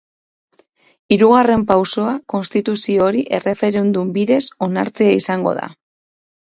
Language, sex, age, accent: Basque, female, 30-39, Mendebalekoa (Araba, Bizkaia, Gipuzkoako mendebaleko herri batzuk)